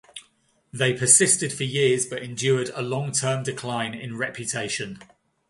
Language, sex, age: English, male, 40-49